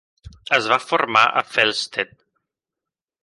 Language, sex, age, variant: Catalan, male, 30-39, Balear